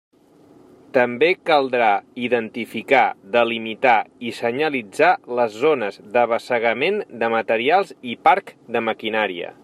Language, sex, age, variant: Catalan, male, 40-49, Central